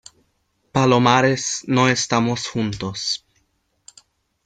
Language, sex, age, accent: Spanish, male, under 19, América central